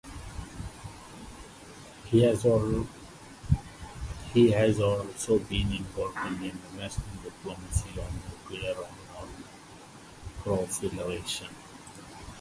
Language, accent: English, Filipino